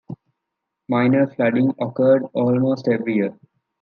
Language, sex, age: English, male, under 19